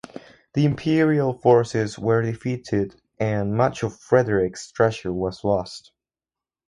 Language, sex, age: English, male, under 19